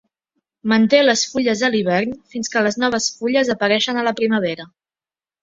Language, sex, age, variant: Catalan, female, 19-29, Central